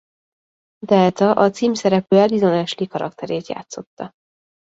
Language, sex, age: Hungarian, female, 30-39